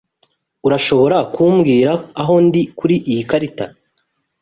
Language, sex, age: Kinyarwanda, male, 30-39